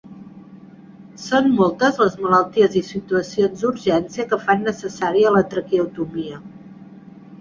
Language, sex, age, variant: Catalan, female, 30-39, Central